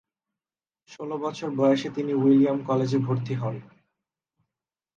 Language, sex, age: Bengali, male, 19-29